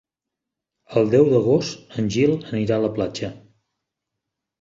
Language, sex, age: Catalan, male, 50-59